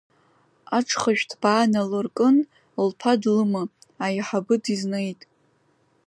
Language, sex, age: Abkhazian, female, under 19